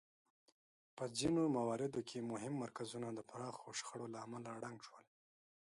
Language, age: Pashto, 19-29